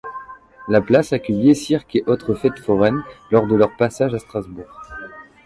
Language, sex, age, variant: French, male, 30-39, Français de métropole